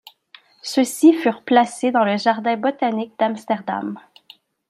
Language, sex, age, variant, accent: French, female, 19-29, Français d'Amérique du Nord, Français du Canada